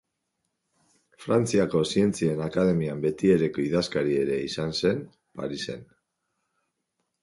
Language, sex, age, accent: Basque, female, 40-49, Mendebalekoa (Araba, Bizkaia, Gipuzkoako mendebaleko herri batzuk)